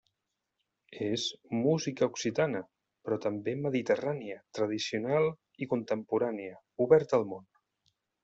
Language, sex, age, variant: Catalan, male, 40-49, Central